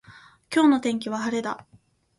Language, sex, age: Japanese, female, 19-29